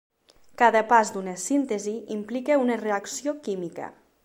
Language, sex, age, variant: Catalan, female, 19-29, Nord-Occidental